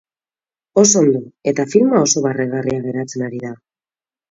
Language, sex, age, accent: Basque, female, 30-39, Mendebalekoa (Araba, Bizkaia, Gipuzkoako mendebaleko herri batzuk)